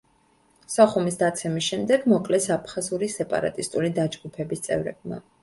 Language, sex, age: Georgian, female, 19-29